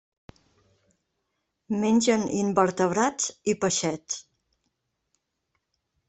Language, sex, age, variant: Catalan, female, 40-49, Central